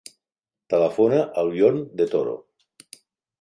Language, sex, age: Catalan, male, 60-69